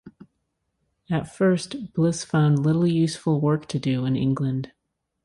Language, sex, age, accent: English, female, 30-39, United States English